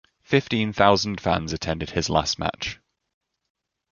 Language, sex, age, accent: English, male, 19-29, England English